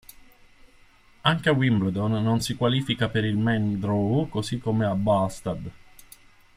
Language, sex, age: Italian, male, 50-59